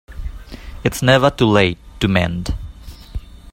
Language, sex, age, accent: English, male, 19-29, India and South Asia (India, Pakistan, Sri Lanka)